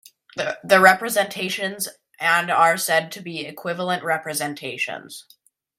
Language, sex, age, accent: English, male, under 19, United States English